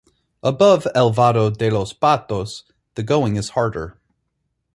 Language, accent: English, United States English